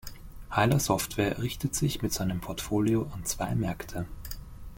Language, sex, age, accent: German, male, 19-29, Österreichisches Deutsch